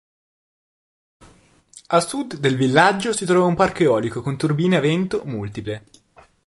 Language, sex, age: Italian, male, under 19